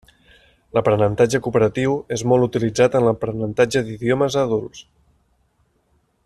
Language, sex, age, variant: Catalan, male, 30-39, Nord-Occidental